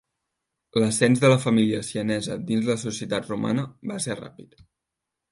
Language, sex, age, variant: Catalan, male, 19-29, Central